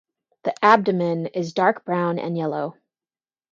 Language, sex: English, female